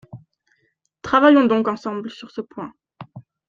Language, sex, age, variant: French, female, 19-29, Français de métropole